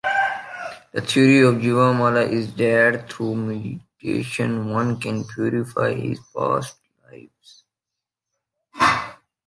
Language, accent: English, India and South Asia (India, Pakistan, Sri Lanka)